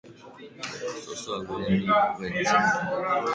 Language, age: Basque, under 19